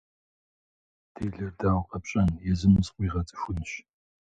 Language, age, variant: Kabardian, 50-59, Адыгэбзэ (Къэбэрдей, Кирил, псоми зэдай)